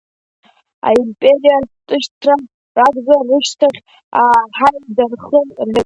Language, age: Abkhazian, under 19